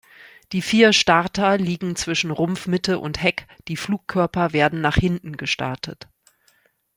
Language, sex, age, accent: German, female, 40-49, Deutschland Deutsch